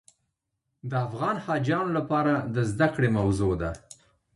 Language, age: Pashto, 50-59